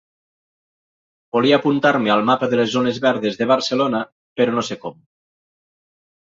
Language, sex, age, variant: Catalan, male, 50-59, Nord-Occidental